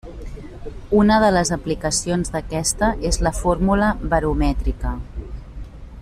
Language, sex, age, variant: Catalan, female, 40-49, Nord-Occidental